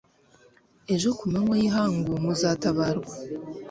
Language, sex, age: Kinyarwanda, female, under 19